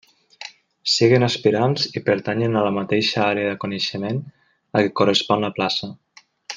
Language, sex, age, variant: Catalan, male, 19-29, Nord-Occidental